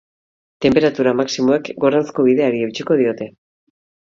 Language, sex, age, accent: Basque, female, 40-49, Mendebalekoa (Araba, Bizkaia, Gipuzkoako mendebaleko herri batzuk)